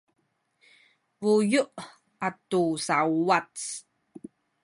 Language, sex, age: Sakizaya, female, 30-39